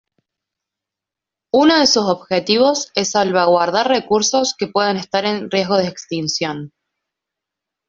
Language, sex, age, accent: Spanish, female, 19-29, Rioplatense: Argentina, Uruguay, este de Bolivia, Paraguay